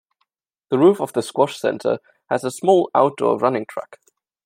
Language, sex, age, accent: English, male, 19-29, England English